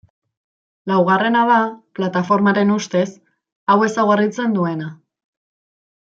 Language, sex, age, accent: Basque, female, 19-29, Mendebalekoa (Araba, Bizkaia, Gipuzkoako mendebaleko herri batzuk)